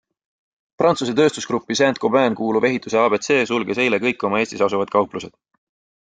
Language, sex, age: Estonian, male, 19-29